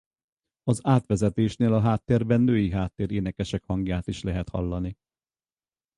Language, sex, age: Hungarian, male, 50-59